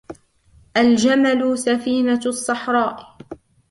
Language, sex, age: Arabic, female, 19-29